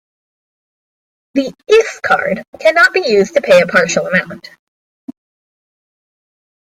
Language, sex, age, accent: English, female, 30-39, United States English